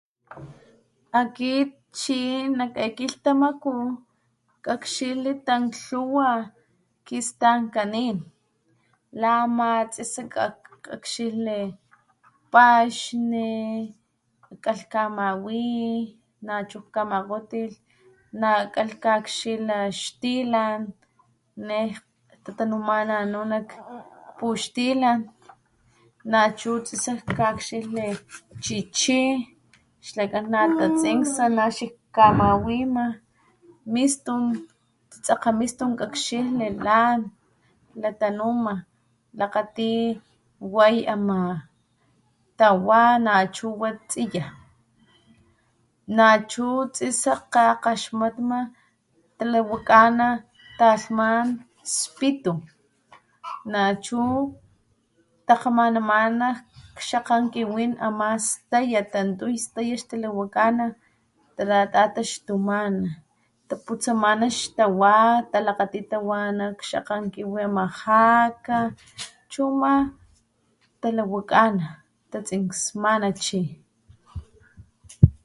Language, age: Papantla Totonac, 30-39